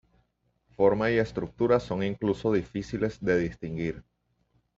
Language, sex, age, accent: Spanish, male, 40-49, Caribe: Cuba, Venezuela, Puerto Rico, República Dominicana, Panamá, Colombia caribeña, México caribeño, Costa del golfo de México